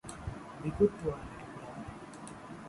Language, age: English, under 19